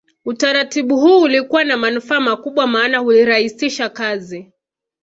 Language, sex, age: Swahili, female, 19-29